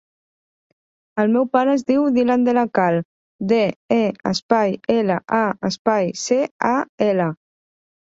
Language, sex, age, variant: Catalan, female, 30-39, Central